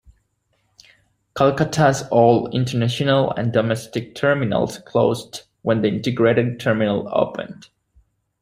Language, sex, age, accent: English, male, 19-29, United States English